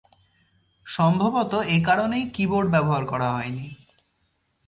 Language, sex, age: Bengali, male, 19-29